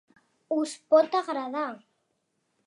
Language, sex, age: Catalan, female, 40-49